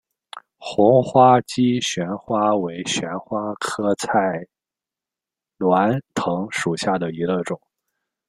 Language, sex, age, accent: Chinese, male, 19-29, 出生地：河南省